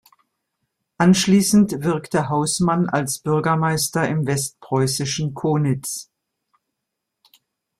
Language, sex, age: German, female, 60-69